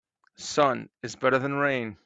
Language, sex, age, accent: English, male, 30-39, United States English